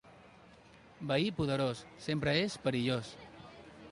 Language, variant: Catalan, Central